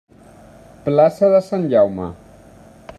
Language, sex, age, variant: Catalan, male, 40-49, Central